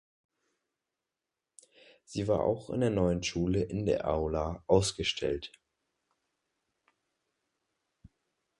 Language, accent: German, Deutschland Deutsch